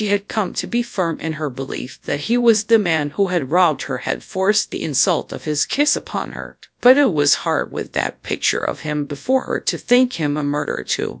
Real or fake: fake